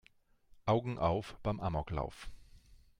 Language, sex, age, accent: German, male, 40-49, Deutschland Deutsch